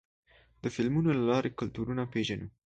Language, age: Pashto, under 19